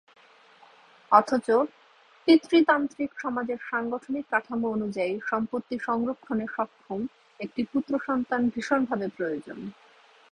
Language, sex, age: Bengali, female, 40-49